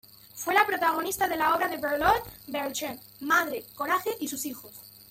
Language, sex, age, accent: Spanish, female, under 19, España: Centro-Sur peninsular (Madrid, Toledo, Castilla-La Mancha)